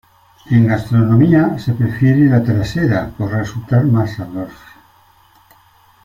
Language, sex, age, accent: Spanish, male, 60-69, España: Centro-Sur peninsular (Madrid, Toledo, Castilla-La Mancha)